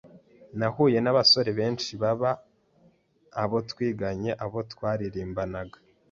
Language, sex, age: Kinyarwanda, male, 19-29